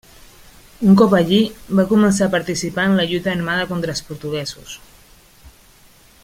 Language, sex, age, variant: Catalan, female, 30-39, Central